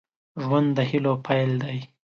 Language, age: Pashto, 19-29